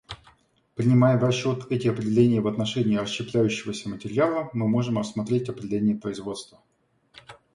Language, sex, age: Russian, male, 40-49